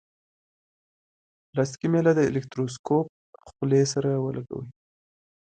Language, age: Pashto, 19-29